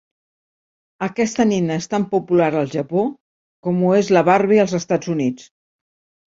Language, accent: Catalan, Barceloní